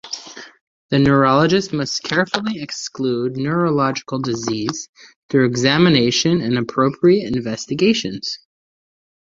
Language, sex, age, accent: English, male, 30-39, United States English